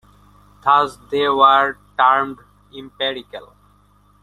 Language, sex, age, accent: English, male, 19-29, India and South Asia (India, Pakistan, Sri Lanka)